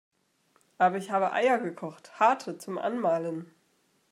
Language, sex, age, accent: German, female, 19-29, Deutschland Deutsch